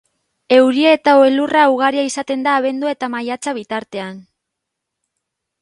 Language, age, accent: Basque, 40-49, Mendebalekoa (Araba, Bizkaia, Gipuzkoako mendebaleko herri batzuk)